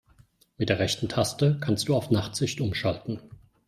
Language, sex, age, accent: German, male, 40-49, Deutschland Deutsch